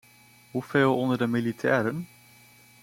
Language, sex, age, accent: Dutch, male, 19-29, Nederlands Nederlands